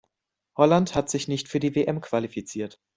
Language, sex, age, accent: German, male, 19-29, Deutschland Deutsch